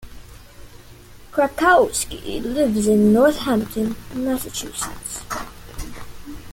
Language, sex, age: English, male, under 19